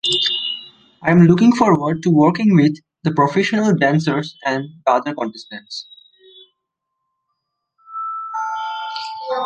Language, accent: English, India and South Asia (India, Pakistan, Sri Lanka)